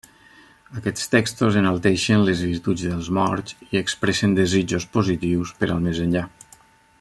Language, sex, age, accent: Catalan, male, 40-49, valencià